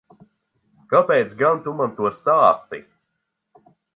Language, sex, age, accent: Latvian, male, 19-29, Rigas